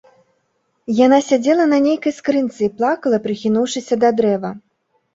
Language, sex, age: Belarusian, female, 30-39